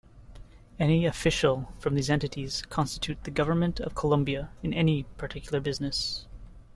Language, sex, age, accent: English, male, 19-29, Canadian English